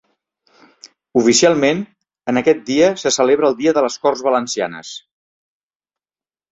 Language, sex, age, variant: Catalan, male, 50-59, Central